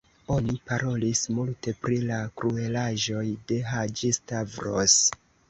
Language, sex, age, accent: Esperanto, male, 19-29, Internacia